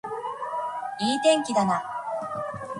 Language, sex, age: Japanese, female, 19-29